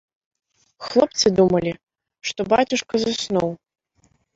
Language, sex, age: Belarusian, female, 19-29